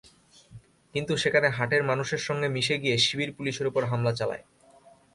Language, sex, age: Bengali, male, 19-29